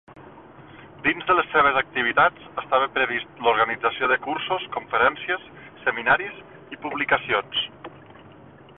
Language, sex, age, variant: Catalan, male, 30-39, Septentrional